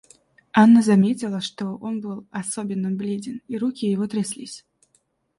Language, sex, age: Russian, female, 19-29